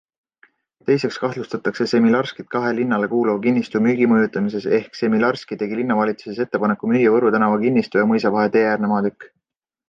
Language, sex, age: Estonian, male, 19-29